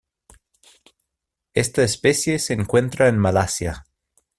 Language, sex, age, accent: Spanish, male, 30-39, Chileno: Chile, Cuyo